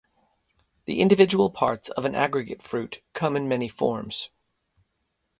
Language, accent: English, United States English